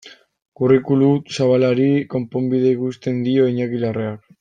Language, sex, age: Basque, male, 19-29